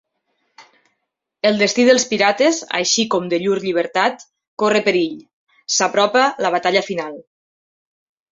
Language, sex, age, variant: Catalan, female, 30-39, Nord-Occidental